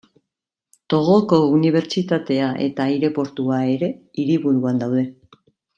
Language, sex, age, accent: Basque, female, 50-59, Erdialdekoa edo Nafarra (Gipuzkoa, Nafarroa)